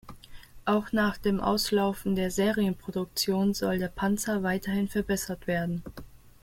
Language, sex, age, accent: German, female, 19-29, Deutschland Deutsch